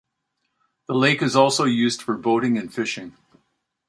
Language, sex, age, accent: English, male, 60-69, Canadian English